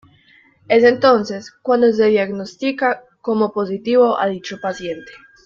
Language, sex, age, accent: Spanish, female, under 19, América central